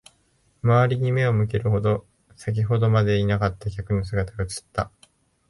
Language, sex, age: Japanese, male, 19-29